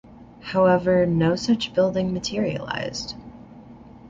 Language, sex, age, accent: English, male, under 19, United States English